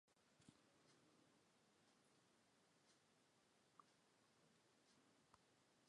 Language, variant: Welsh, North-Eastern Welsh